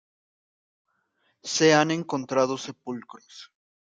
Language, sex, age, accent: Spanish, male, 19-29, México